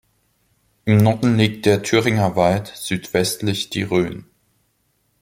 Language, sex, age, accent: German, male, 19-29, Deutschland Deutsch